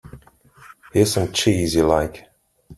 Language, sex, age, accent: English, male, 40-49, United States English